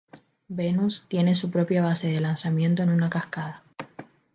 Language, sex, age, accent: Spanish, female, 19-29, España: Islas Canarias